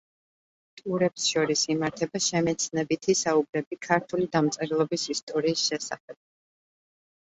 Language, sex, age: Georgian, female, 30-39